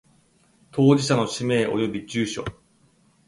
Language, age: Japanese, 30-39